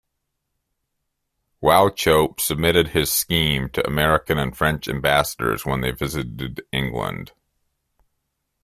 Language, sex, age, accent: English, male, 30-39, Canadian English